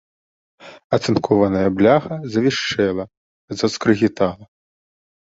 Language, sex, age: Belarusian, male, 19-29